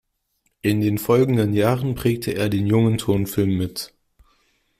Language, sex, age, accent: German, male, under 19, Deutschland Deutsch